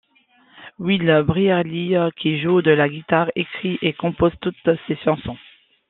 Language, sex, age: French, female, 40-49